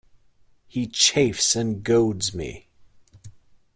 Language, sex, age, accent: English, male, 30-39, Canadian English